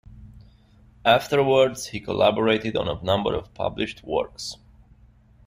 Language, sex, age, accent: English, male, 30-39, United States English